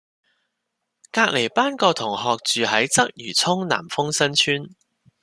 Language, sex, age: Cantonese, male, 30-39